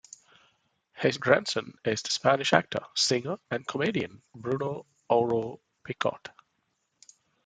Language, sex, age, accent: English, male, 30-39, India and South Asia (India, Pakistan, Sri Lanka)